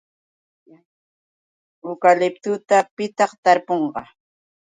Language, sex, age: Yauyos Quechua, female, 60-69